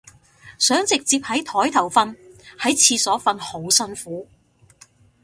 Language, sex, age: Cantonese, female, 50-59